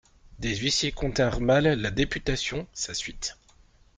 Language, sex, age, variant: French, male, 30-39, Français de métropole